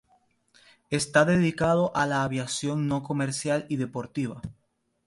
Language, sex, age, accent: Spanish, male, 19-29, Caribe: Cuba, Venezuela, Puerto Rico, República Dominicana, Panamá, Colombia caribeña, México caribeño, Costa del golfo de México